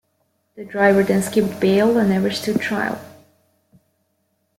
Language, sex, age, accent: English, female, 19-29, United States English